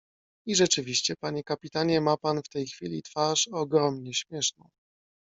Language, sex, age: Polish, male, 30-39